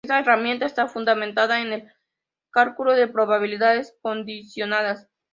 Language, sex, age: Spanish, female, 19-29